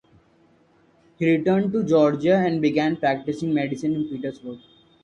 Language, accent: English, India and South Asia (India, Pakistan, Sri Lanka)